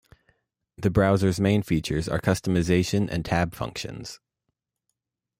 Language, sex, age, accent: English, male, 19-29, United States English